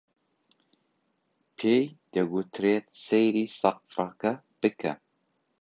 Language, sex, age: Central Kurdish, male, 30-39